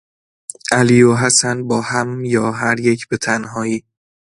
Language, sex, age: Persian, male, 19-29